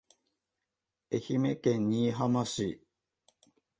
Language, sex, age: Japanese, male, 40-49